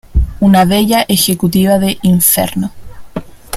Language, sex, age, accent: Spanish, female, under 19, Chileno: Chile, Cuyo